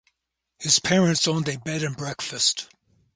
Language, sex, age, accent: English, male, 70-79, United States English